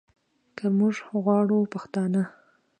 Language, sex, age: Pashto, female, 19-29